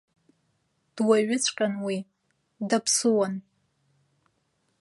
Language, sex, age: Abkhazian, female, 19-29